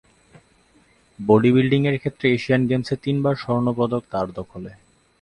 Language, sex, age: Bengali, male, 19-29